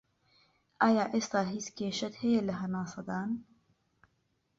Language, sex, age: Central Kurdish, female, 19-29